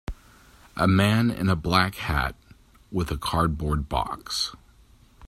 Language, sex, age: English, male, 40-49